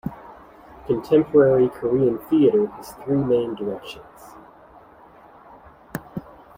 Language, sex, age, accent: English, male, 40-49, Canadian English